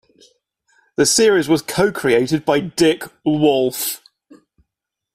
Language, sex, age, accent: English, male, 30-39, England English